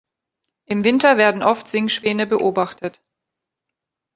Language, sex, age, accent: German, female, 40-49, Deutschland Deutsch